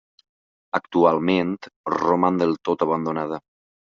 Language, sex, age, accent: Catalan, male, 40-49, valencià